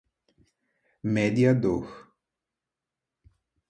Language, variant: Portuguese, Portuguese (Brasil)